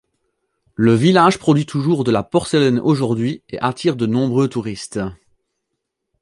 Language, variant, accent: French, Français d'Europe, Français de Belgique